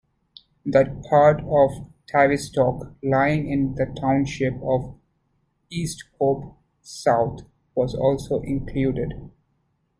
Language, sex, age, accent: English, male, 30-39, United States English